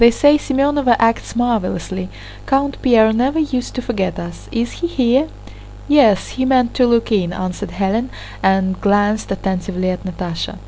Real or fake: real